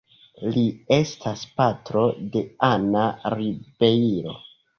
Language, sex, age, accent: Esperanto, male, 19-29, Internacia